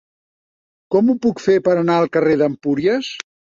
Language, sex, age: Catalan, male, 70-79